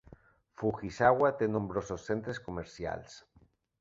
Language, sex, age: Catalan, male, 40-49